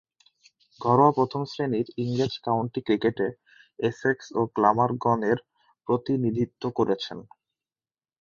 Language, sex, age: Bengali, male, 19-29